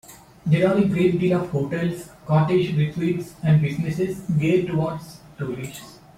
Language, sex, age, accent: English, male, 19-29, India and South Asia (India, Pakistan, Sri Lanka)